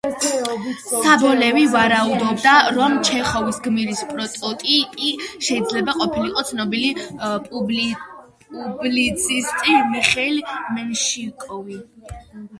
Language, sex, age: Georgian, female, 19-29